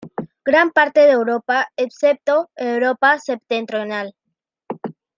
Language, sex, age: Spanish, female, 30-39